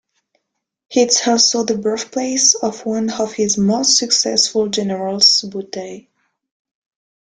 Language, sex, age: English, female, under 19